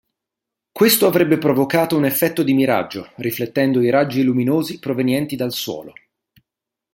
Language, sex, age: Italian, male, 30-39